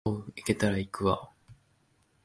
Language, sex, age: Japanese, male, 19-29